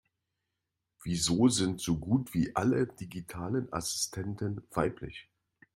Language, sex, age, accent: German, male, 50-59, Deutschland Deutsch